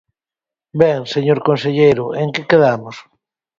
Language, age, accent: Galician, 19-29, Oriental (común en zona oriental)